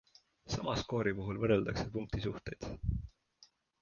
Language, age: Estonian, 19-29